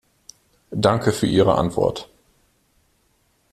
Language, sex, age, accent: German, male, 19-29, Deutschland Deutsch